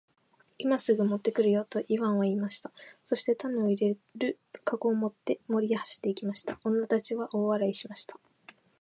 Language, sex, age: Japanese, female, 19-29